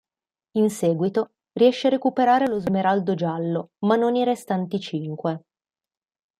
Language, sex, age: Italian, female, 19-29